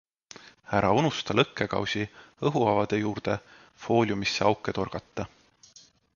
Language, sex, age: Estonian, male, 30-39